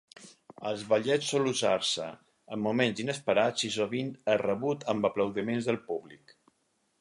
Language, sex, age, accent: Catalan, male, 50-59, mallorquí